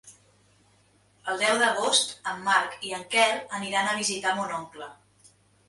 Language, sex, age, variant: Catalan, female, 30-39, Central